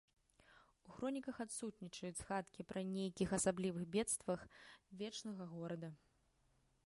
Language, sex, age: Belarusian, female, 19-29